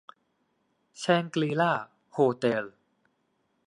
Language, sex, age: Thai, male, 19-29